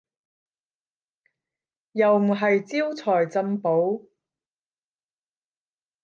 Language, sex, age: Cantonese, female, 30-39